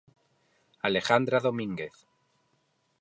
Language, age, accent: Galician, 40-49, Normativo (estándar); Neofalante